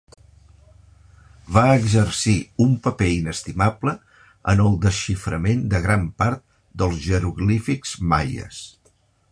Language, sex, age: Catalan, male, 60-69